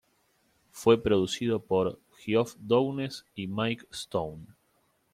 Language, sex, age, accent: Spanish, male, 19-29, Rioplatense: Argentina, Uruguay, este de Bolivia, Paraguay